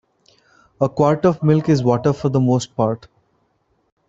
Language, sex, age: English, male, 30-39